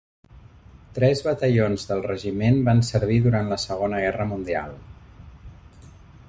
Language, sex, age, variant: Catalan, male, 40-49, Central